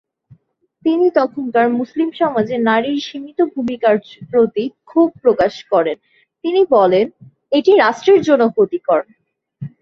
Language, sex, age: Bengali, female, under 19